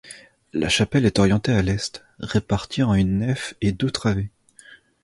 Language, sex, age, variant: French, male, 19-29, Français de métropole